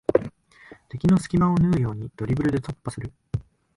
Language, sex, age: Japanese, male, 19-29